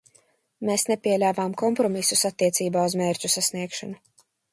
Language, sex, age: Latvian, female, under 19